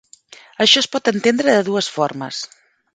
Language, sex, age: Catalan, female, 40-49